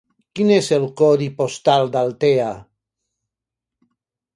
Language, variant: Catalan, Central